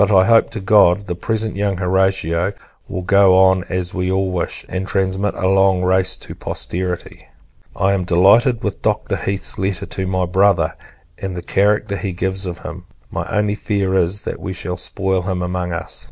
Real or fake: real